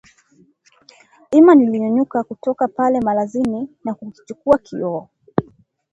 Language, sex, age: Swahili, female, 19-29